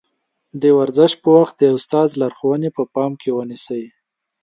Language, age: Pashto, 19-29